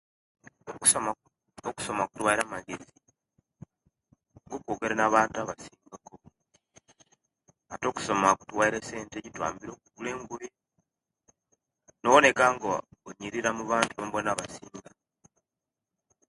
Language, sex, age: Kenyi, male, under 19